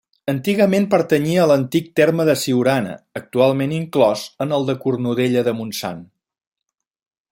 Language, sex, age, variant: Catalan, male, 50-59, Central